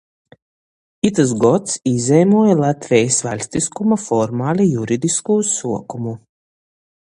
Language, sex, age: Latgalian, female, 30-39